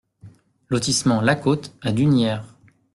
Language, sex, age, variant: French, male, 30-39, Français de métropole